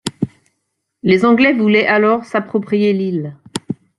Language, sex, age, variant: French, female, 50-59, Français de métropole